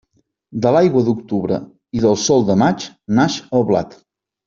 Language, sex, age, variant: Catalan, male, 40-49, Central